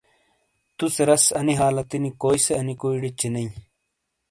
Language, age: Shina, 30-39